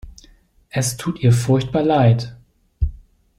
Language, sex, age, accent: German, male, 30-39, Deutschland Deutsch